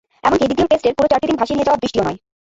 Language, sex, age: Bengali, female, 30-39